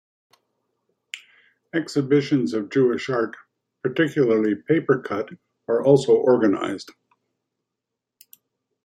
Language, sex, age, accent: English, male, 60-69, Canadian English